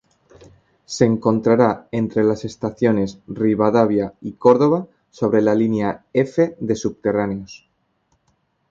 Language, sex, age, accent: Spanish, male, 19-29, España: Centro-Sur peninsular (Madrid, Toledo, Castilla-La Mancha)